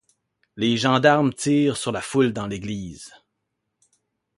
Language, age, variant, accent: French, 40-49, Français d'Amérique du Nord, Français du Canada